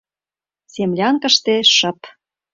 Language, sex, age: Mari, female, 30-39